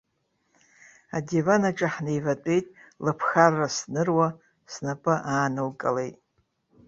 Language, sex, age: Abkhazian, female, 60-69